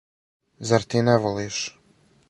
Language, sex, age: Serbian, male, 19-29